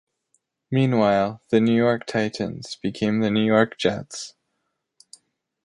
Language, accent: English, United States English